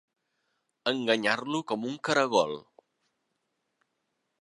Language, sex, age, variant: Catalan, male, 50-59, Nord-Occidental